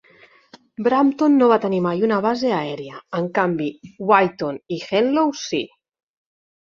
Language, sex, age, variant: Catalan, female, 40-49, Central